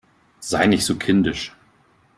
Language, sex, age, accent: German, male, 30-39, Deutschland Deutsch